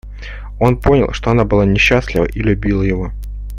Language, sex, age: Russian, male, 30-39